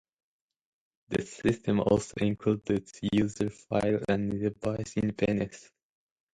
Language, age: English, 19-29